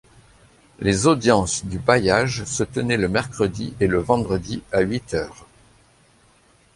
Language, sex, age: French, male, 50-59